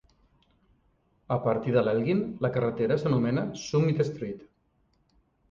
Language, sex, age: Catalan, male, 50-59